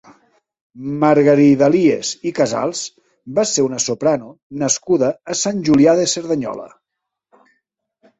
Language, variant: Catalan, Central